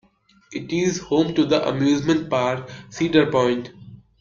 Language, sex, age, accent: English, female, 19-29, India and South Asia (India, Pakistan, Sri Lanka)